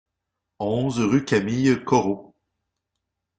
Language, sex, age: French, male, 40-49